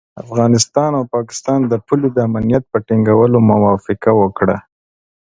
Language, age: Pashto, 30-39